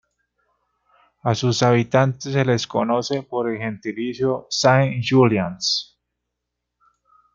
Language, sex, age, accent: Spanish, male, 30-39, Andino-Pacífico: Colombia, Perú, Ecuador, oeste de Bolivia y Venezuela andina